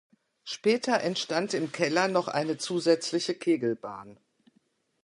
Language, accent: German, Deutschland Deutsch